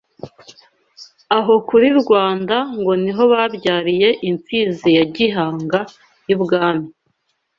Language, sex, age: Kinyarwanda, female, 19-29